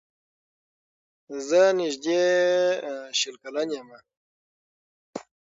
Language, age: Pashto, under 19